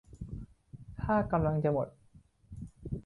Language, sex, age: Thai, male, 19-29